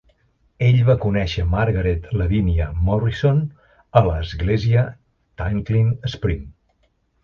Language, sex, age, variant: Catalan, male, 50-59, Central